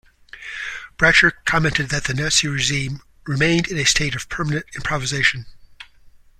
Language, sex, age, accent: English, male, 50-59, United States English